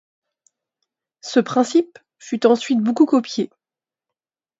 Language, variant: French, Français de métropole